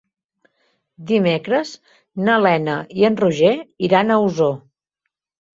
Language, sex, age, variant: Catalan, female, 30-39, Central